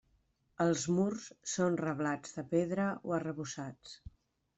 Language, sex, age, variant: Catalan, female, 50-59, Central